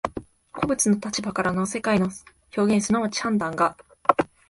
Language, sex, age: Japanese, female, 19-29